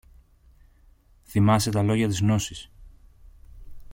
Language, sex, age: Greek, male, 30-39